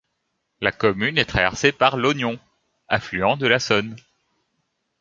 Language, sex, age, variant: French, male, 19-29, Français de métropole